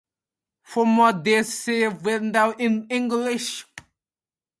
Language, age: English, 19-29